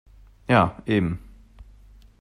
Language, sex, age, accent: German, male, 19-29, Deutschland Deutsch